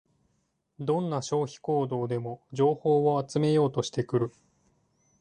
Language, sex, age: Japanese, male, 30-39